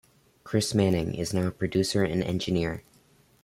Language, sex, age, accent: English, male, under 19, United States English